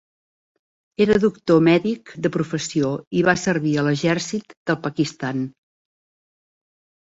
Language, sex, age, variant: Catalan, female, 60-69, Central